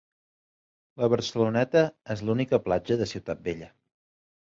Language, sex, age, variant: Catalan, male, 30-39, Central